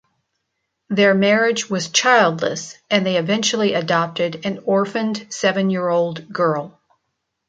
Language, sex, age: English, female, 60-69